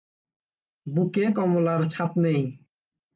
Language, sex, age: Bengali, male, 19-29